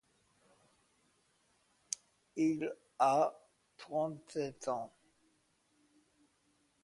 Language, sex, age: French, male, 60-69